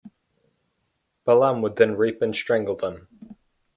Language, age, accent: English, 19-29, United States English